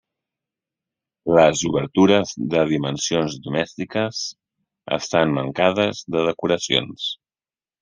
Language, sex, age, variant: Catalan, male, 30-39, Central